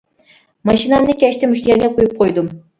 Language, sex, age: Uyghur, female, 19-29